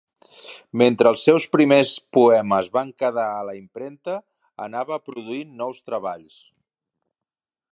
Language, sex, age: Catalan, male, 50-59